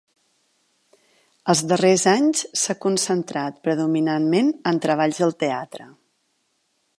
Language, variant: Catalan, Central